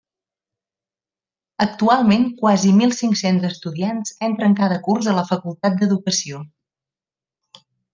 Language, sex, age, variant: Catalan, female, 30-39, Central